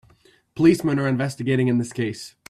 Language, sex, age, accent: English, male, 30-39, United States English